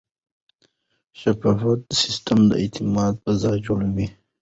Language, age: Pashto, 19-29